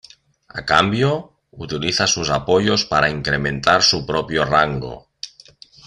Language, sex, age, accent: Spanish, male, 50-59, España: Norte peninsular (Asturias, Castilla y León, Cantabria, País Vasco, Navarra, Aragón, La Rioja, Guadalajara, Cuenca)